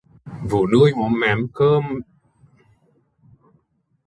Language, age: Vietnamese, 50-59